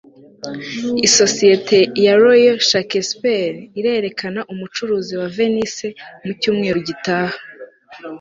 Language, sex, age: Kinyarwanda, female, 19-29